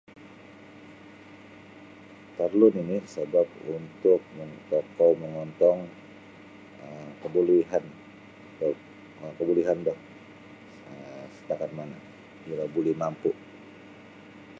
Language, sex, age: Sabah Bisaya, male, 40-49